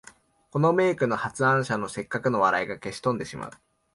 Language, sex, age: Japanese, male, 19-29